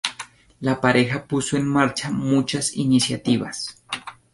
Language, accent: Spanish, Andino-Pacífico: Colombia, Perú, Ecuador, oeste de Bolivia y Venezuela andina